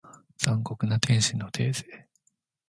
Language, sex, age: Japanese, male, 19-29